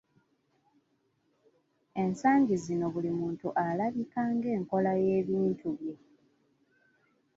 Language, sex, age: Ganda, female, 19-29